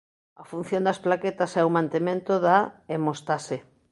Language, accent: Galician, Normativo (estándar)